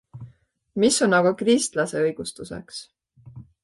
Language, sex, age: Estonian, female, 30-39